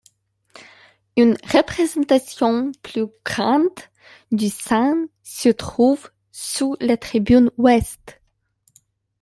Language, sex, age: French, female, 19-29